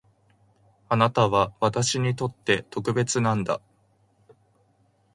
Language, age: Japanese, 19-29